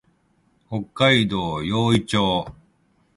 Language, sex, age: Japanese, male, 50-59